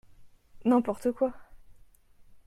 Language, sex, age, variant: French, female, 19-29, Français de métropole